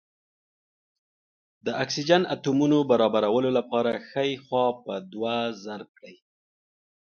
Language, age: Pashto, 30-39